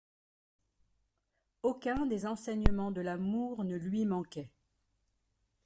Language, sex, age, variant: French, female, 50-59, Français de métropole